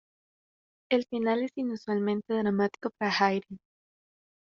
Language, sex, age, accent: Spanish, female, under 19, América central